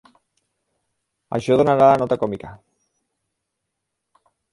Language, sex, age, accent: Catalan, male, 50-59, valencià